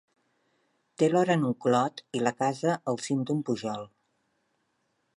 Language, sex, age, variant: Catalan, female, 40-49, Central